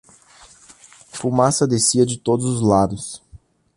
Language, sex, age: Portuguese, male, 19-29